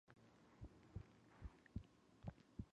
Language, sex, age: English, female, 19-29